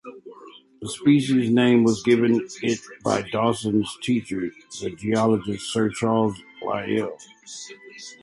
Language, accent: English, United States English